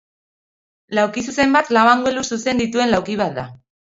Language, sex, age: Basque, female, 30-39